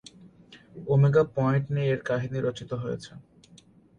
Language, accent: Bengali, প্রমিত